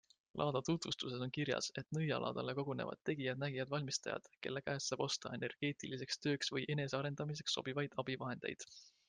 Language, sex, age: Estonian, male, 19-29